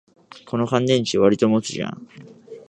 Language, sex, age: Japanese, male, 19-29